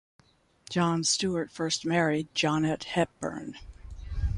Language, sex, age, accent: English, female, 70-79, United States English